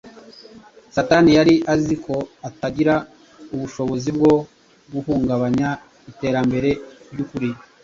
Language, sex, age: Kinyarwanda, male, 40-49